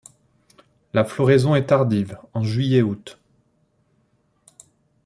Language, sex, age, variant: French, male, 30-39, Français de métropole